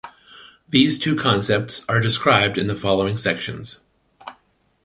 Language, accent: English, United States English